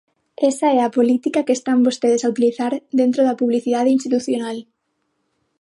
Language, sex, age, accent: Galician, female, under 19, Normativo (estándar); Neofalante